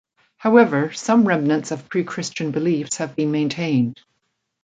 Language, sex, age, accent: English, female, 60-69, Canadian English